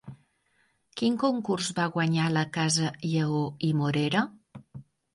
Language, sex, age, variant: Catalan, female, 50-59, Septentrional